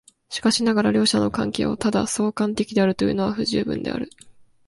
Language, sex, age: Japanese, female, 19-29